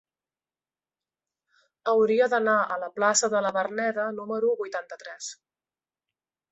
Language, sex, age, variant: Catalan, female, 40-49, Central